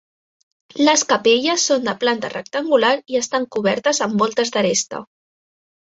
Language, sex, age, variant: Catalan, female, 19-29, Central